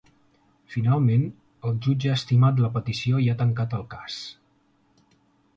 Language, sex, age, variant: Catalan, male, 19-29, Central